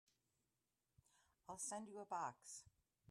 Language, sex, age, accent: English, female, 60-69, United States English